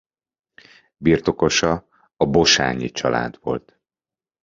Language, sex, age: Hungarian, male, 40-49